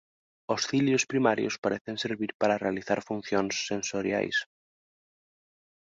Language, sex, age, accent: Galician, male, 19-29, Normativo (estándar)